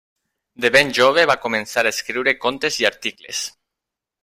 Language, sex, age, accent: Catalan, male, 40-49, valencià